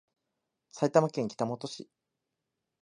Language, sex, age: Japanese, male, 19-29